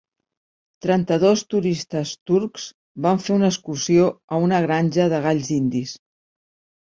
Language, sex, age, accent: Catalan, female, 50-59, Barceloní